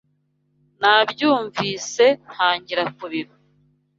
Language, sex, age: Kinyarwanda, female, 19-29